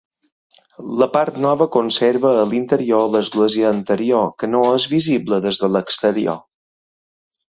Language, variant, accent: Catalan, Balear, mallorquí